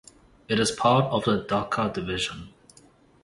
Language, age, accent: English, 19-29, New Zealand English